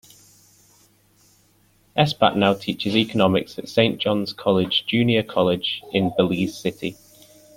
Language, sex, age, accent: English, male, 19-29, England English